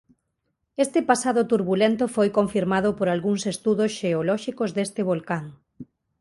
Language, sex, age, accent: Galician, female, 30-39, Normativo (estándar)